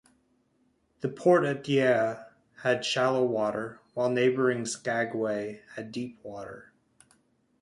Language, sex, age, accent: English, male, 30-39, United States English